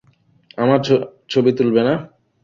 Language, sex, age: Bengali, male, 19-29